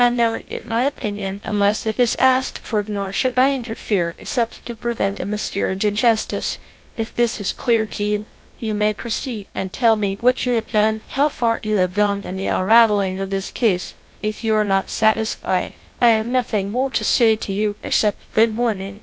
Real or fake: fake